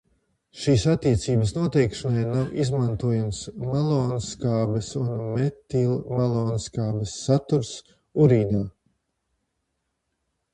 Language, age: Latvian, 50-59